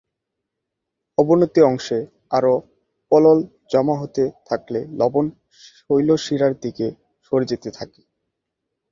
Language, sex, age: Bengali, male, 19-29